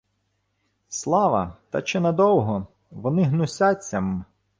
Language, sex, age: Ukrainian, male, 40-49